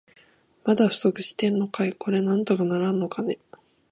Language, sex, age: Japanese, female, 19-29